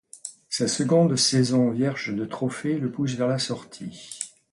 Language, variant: French, Français de métropole